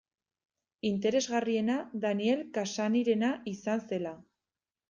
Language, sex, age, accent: Basque, female, 19-29, Erdialdekoa edo Nafarra (Gipuzkoa, Nafarroa)